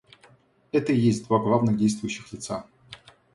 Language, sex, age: Russian, male, 40-49